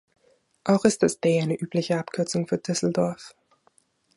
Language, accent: German, Österreichisches Deutsch